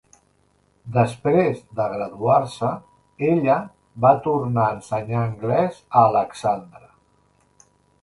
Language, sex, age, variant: Catalan, male, 50-59, Central